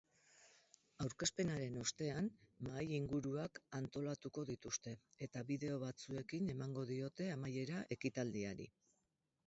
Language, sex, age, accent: Basque, female, 60-69, Mendebalekoa (Araba, Bizkaia, Gipuzkoako mendebaleko herri batzuk)